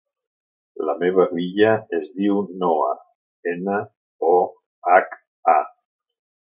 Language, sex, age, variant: Catalan, male, 70-79, Central